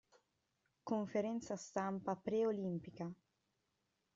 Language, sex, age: Italian, female, 19-29